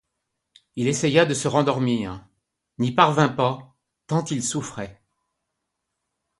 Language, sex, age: French, male, 60-69